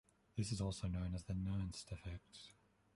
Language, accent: English, Australian English